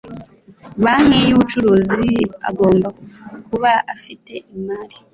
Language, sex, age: Kinyarwanda, female, 19-29